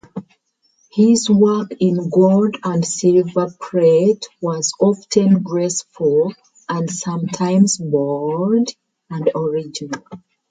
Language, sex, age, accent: English, female, 30-39, United States English